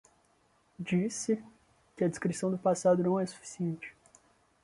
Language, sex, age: Portuguese, male, 19-29